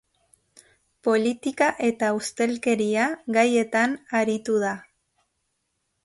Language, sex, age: Basque, female, 40-49